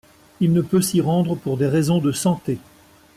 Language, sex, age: French, male, 60-69